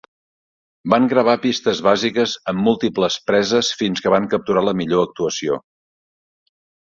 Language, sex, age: Catalan, male, 50-59